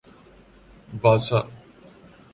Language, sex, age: Urdu, male, 19-29